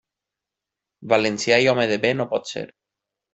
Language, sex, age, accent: Catalan, male, 30-39, valencià